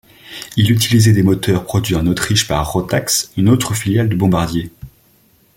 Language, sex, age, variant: French, male, 19-29, Français de métropole